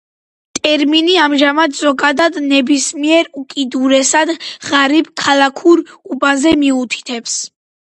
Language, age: Georgian, 19-29